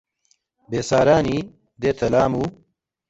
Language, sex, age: Central Kurdish, male, 30-39